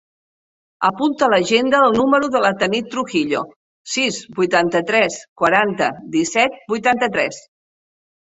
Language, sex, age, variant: Catalan, female, 60-69, Central